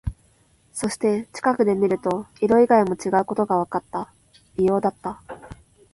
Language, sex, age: Japanese, female, 19-29